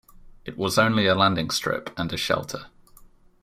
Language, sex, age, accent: English, male, 19-29, England English